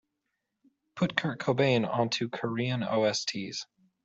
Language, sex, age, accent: English, male, 30-39, United States English